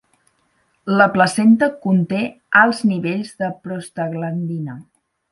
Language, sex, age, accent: Catalan, female, 30-39, gironí